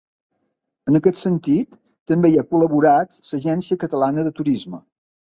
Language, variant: Catalan, Balear